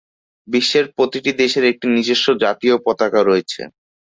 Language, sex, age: Bengali, male, under 19